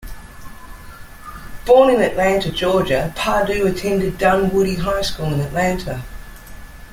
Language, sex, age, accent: English, female, 50-59, Australian English